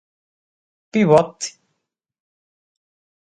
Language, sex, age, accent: Galician, female, 30-39, Atlántico (seseo e gheada)